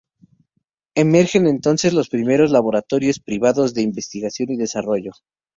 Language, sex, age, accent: Spanish, male, 19-29, México